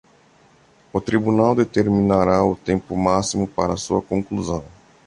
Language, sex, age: Portuguese, male, 30-39